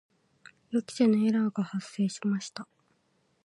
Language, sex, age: Japanese, female, 19-29